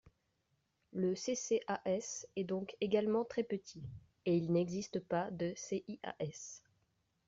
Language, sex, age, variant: French, female, 19-29, Français de métropole